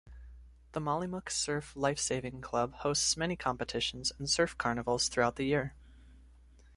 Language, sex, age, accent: English, male, 19-29, United States English